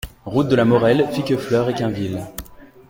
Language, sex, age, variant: French, male, 19-29, Français de métropole